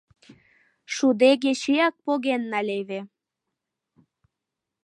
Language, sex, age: Mari, female, 19-29